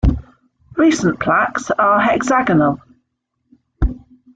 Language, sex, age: English, female, 50-59